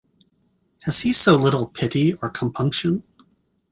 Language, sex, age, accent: English, male, 30-39, United States English